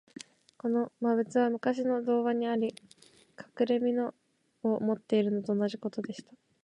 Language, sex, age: Japanese, female, 19-29